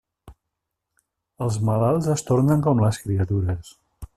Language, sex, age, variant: Catalan, male, 50-59, Nord-Occidental